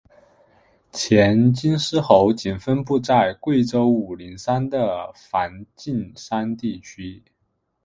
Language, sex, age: Chinese, male, 30-39